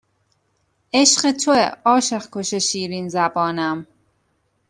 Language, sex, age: Persian, female, 30-39